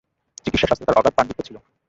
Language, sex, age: Bengali, male, 19-29